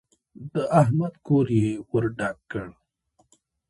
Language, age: Pashto, 30-39